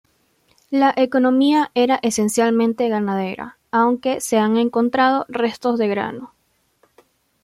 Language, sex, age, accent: Spanish, female, under 19, Andino-Pacífico: Colombia, Perú, Ecuador, oeste de Bolivia y Venezuela andina